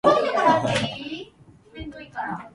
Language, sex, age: Japanese, male, under 19